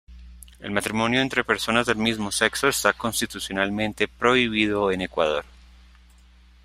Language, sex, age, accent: Spanish, male, 19-29, Andino-Pacífico: Colombia, Perú, Ecuador, oeste de Bolivia y Venezuela andina